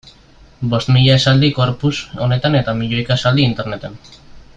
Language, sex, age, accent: Basque, male, 19-29, Mendebalekoa (Araba, Bizkaia, Gipuzkoako mendebaleko herri batzuk)